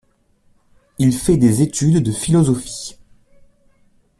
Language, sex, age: French, male, 40-49